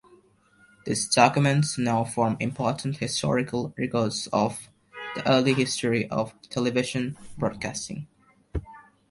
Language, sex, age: English, male, under 19